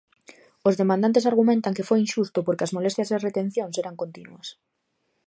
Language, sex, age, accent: Galician, female, 19-29, Normativo (estándar)